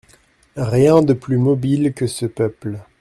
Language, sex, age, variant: French, male, 19-29, Français de métropole